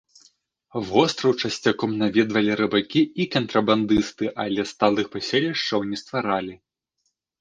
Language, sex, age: Belarusian, male, 19-29